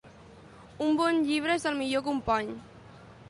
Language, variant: Catalan, Central